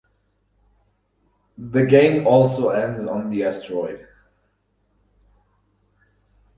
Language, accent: English, German